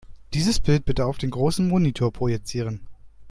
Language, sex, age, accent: German, male, 30-39, Deutschland Deutsch